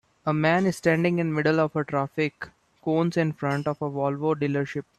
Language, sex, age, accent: English, male, 19-29, India and South Asia (India, Pakistan, Sri Lanka)